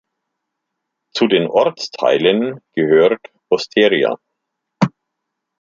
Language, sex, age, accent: German, male, 50-59, Deutschland Deutsch